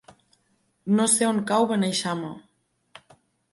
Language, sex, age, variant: Catalan, female, 19-29, Central